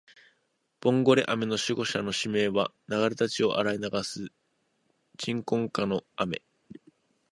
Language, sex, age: Japanese, male, 19-29